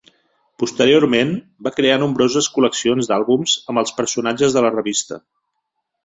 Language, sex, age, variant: Catalan, male, 40-49, Central